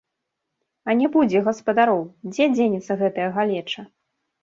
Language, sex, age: Belarusian, female, 30-39